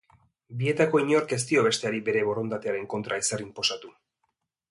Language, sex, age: Basque, male, 19-29